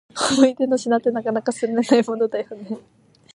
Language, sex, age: Japanese, female, 19-29